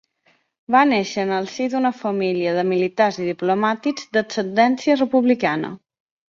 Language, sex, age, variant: Catalan, female, 30-39, Balear